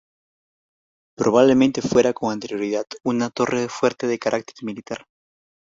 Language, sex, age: Spanish, male, under 19